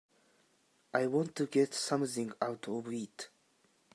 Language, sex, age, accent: English, male, 19-29, United States English